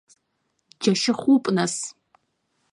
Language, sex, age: Abkhazian, female, 19-29